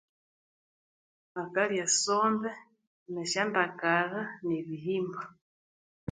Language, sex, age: Konzo, female, 30-39